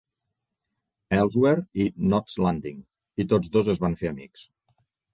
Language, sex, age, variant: Catalan, male, 40-49, Central